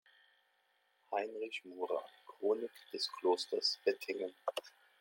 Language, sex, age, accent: German, male, 30-39, Deutschland Deutsch